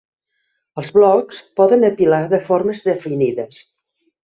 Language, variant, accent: Catalan, Central, central